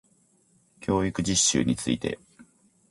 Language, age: Japanese, 40-49